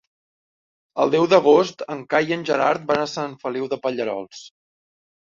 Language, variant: Catalan, Central